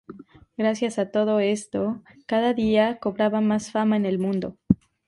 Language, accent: Spanish, México